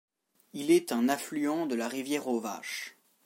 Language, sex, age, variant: French, male, under 19, Français de métropole